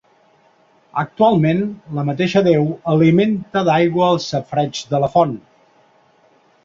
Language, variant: Catalan, Balear